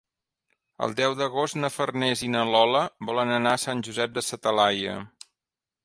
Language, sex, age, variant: Catalan, male, 40-49, Central